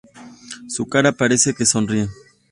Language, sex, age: Spanish, male, 30-39